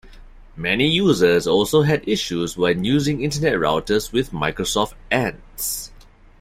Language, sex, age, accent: English, male, 30-39, Singaporean English